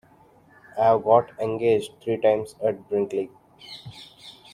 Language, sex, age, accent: English, male, 19-29, India and South Asia (India, Pakistan, Sri Lanka)